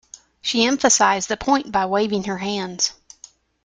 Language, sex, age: English, female, 40-49